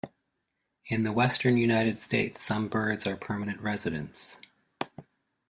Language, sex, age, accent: English, male, 50-59, Canadian English